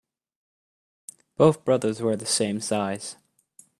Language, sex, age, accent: English, male, 19-29, United States English